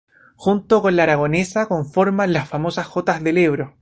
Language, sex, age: Spanish, male, 19-29